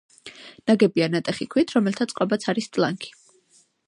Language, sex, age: Georgian, female, 19-29